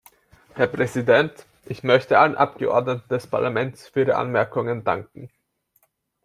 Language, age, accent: German, 19-29, Österreichisches Deutsch